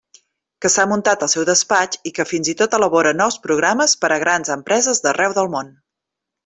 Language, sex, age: Catalan, female, 40-49